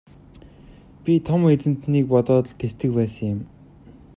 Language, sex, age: Mongolian, male, 19-29